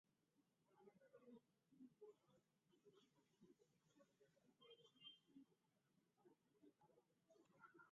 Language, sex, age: Guarani, male, 19-29